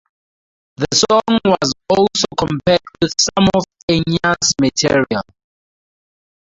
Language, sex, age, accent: English, male, 19-29, Southern African (South Africa, Zimbabwe, Namibia)